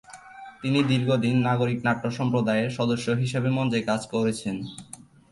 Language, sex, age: Bengali, male, 19-29